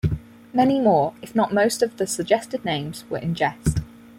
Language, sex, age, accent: English, female, 19-29, England English; New Zealand English